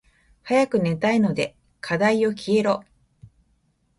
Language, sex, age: Japanese, female, 50-59